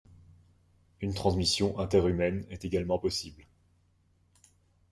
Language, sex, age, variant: French, male, 19-29, Français de métropole